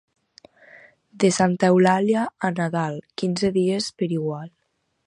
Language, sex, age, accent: Catalan, female, under 19, valencià